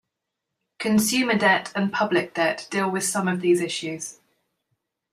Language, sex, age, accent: English, female, 40-49, England English